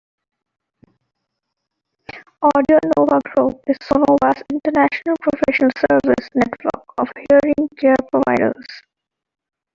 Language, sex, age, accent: English, female, 19-29, India and South Asia (India, Pakistan, Sri Lanka)